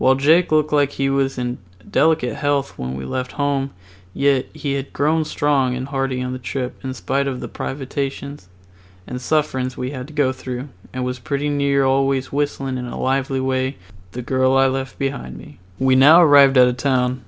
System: none